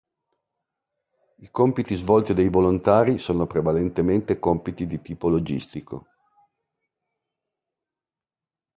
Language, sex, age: Italian, male, 50-59